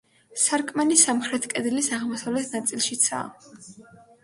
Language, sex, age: Georgian, female, under 19